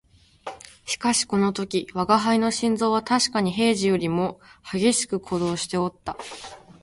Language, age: Japanese, 19-29